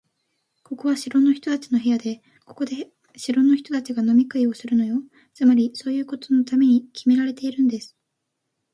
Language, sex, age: Japanese, female, under 19